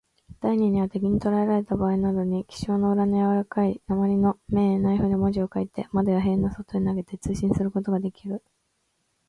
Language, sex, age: Japanese, female, 19-29